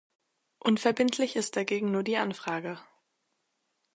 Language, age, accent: German, under 19, Deutschland Deutsch